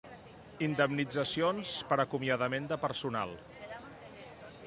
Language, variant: Catalan, Central